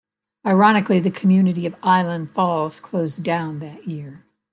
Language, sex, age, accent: English, female, 70-79, United States English